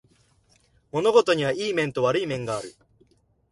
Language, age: Japanese, 19-29